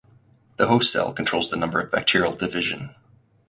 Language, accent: English, United States English